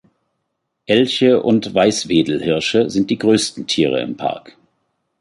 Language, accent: German, Deutschland Deutsch